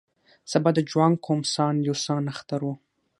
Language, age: Pashto, under 19